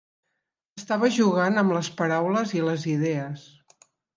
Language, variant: Catalan, Central